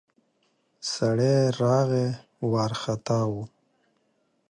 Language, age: Pashto, 40-49